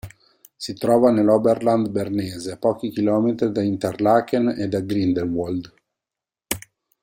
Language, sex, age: Italian, male, 30-39